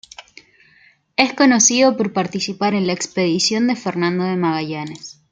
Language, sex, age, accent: Spanish, female, 19-29, Chileno: Chile, Cuyo